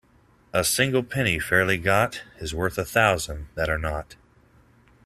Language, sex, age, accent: English, male, 30-39, United States English